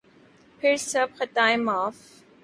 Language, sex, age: Urdu, female, 19-29